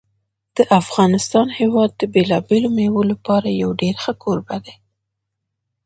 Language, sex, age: Pashto, female, 19-29